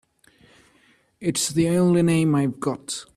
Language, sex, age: English, male, under 19